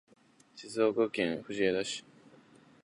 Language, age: Japanese, under 19